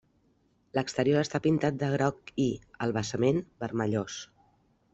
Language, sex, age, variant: Catalan, female, 50-59, Central